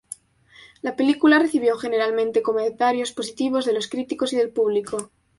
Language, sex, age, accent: Spanish, female, 19-29, España: Centro-Sur peninsular (Madrid, Toledo, Castilla-La Mancha)